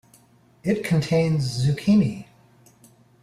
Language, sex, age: English, male, 50-59